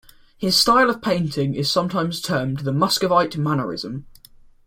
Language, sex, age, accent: English, male, under 19, England English